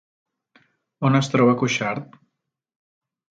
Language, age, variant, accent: Catalan, 30-39, Central, central